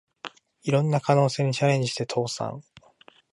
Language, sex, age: Japanese, male, 19-29